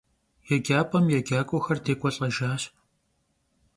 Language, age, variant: Kabardian, 40-49, Адыгэбзэ (Къэбэрдей, Кирил, псоми зэдай)